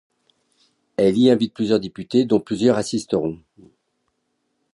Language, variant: French, Français de métropole